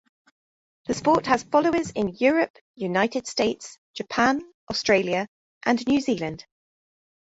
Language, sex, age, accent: English, female, 30-39, England English